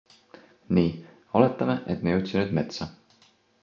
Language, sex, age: Estonian, male, 19-29